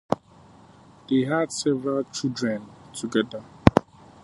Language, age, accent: English, 30-39, England English